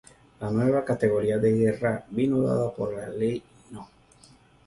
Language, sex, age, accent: Spanish, male, 40-49, Caribe: Cuba, Venezuela, Puerto Rico, República Dominicana, Panamá, Colombia caribeña, México caribeño, Costa del golfo de México